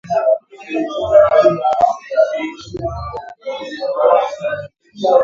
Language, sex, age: Swahili, female, 19-29